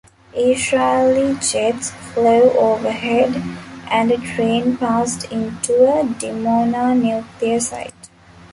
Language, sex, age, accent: English, female, 19-29, India and South Asia (India, Pakistan, Sri Lanka)